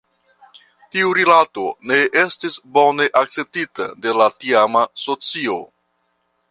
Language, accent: Esperanto, Internacia